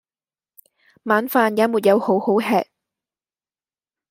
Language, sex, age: Cantonese, female, 19-29